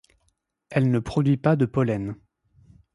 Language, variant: French, Français de métropole